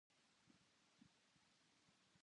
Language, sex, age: Japanese, female, under 19